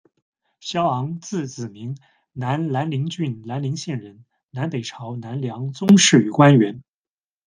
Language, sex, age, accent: Chinese, male, 30-39, 出生地：山东省